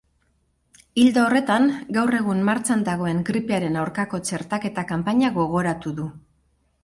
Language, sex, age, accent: Basque, female, 50-59, Mendebalekoa (Araba, Bizkaia, Gipuzkoako mendebaleko herri batzuk)